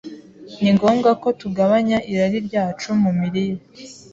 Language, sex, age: Kinyarwanda, female, 19-29